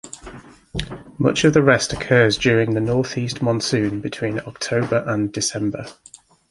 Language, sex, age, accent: English, male, 40-49, England English